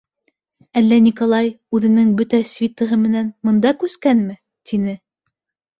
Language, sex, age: Bashkir, female, 19-29